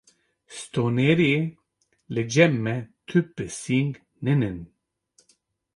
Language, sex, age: Kurdish, male, 30-39